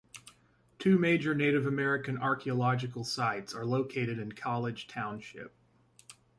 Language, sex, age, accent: English, male, 30-39, United States English